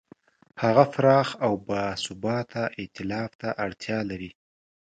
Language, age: Pashto, 19-29